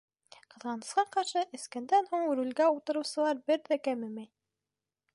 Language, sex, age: Bashkir, female, under 19